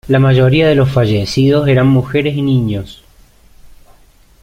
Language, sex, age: Spanish, male, 30-39